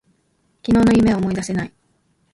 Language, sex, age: Japanese, female, 19-29